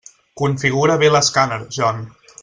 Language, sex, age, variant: Catalan, male, 19-29, Central